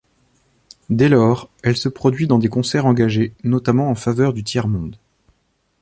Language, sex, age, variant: French, male, 30-39, Français de métropole